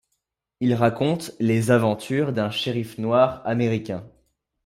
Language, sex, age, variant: French, male, under 19, Français de métropole